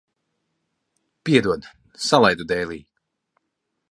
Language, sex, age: Latvian, male, 30-39